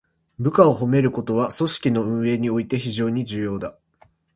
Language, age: Japanese, 19-29